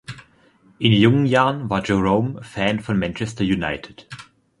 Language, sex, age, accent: German, male, 19-29, Deutschland Deutsch